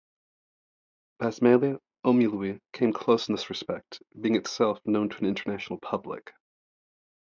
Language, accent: English, United States English